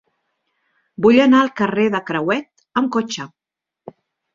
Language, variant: Catalan, Central